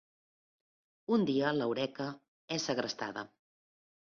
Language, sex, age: Catalan, female, 40-49